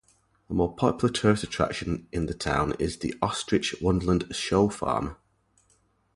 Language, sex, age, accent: English, male, 40-49, England English